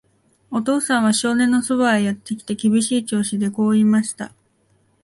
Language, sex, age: Japanese, female, 19-29